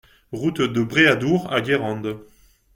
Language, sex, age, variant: French, male, 40-49, Français de métropole